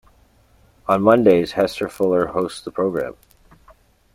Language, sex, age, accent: English, male, 30-39, Canadian English